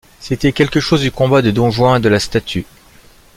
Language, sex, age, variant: French, male, 50-59, Français de métropole